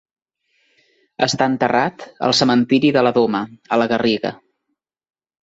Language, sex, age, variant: Catalan, male, 19-29, Central